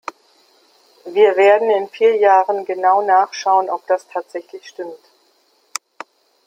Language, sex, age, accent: German, female, 50-59, Deutschland Deutsch